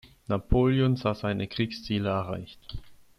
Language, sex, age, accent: German, male, 19-29, Deutschland Deutsch